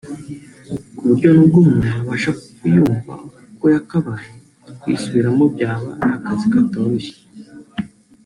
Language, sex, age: Kinyarwanda, male, 19-29